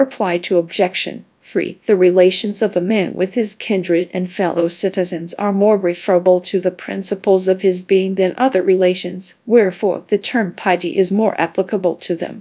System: TTS, GradTTS